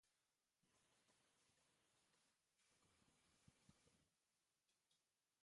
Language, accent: Basque, Mendebalekoa (Araba, Bizkaia, Gipuzkoako mendebaleko herri batzuk)